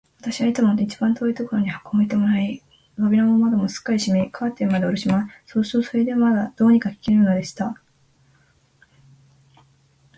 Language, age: Japanese, 19-29